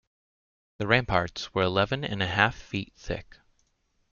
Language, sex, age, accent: English, male, 30-39, United States English